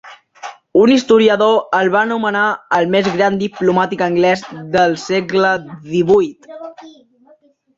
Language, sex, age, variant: Catalan, female, 40-49, Central